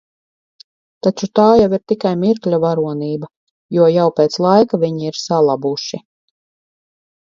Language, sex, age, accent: Latvian, female, 50-59, Riga